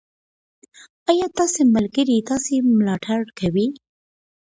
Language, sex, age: Pashto, female, 19-29